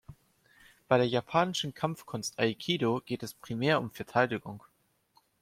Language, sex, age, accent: German, male, 19-29, Deutschland Deutsch